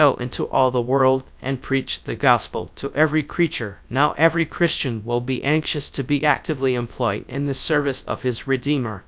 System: TTS, GradTTS